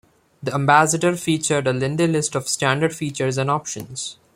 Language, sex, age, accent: English, male, 19-29, India and South Asia (India, Pakistan, Sri Lanka)